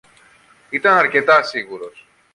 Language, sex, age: Greek, male, 40-49